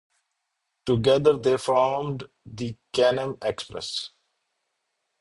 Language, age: English, 30-39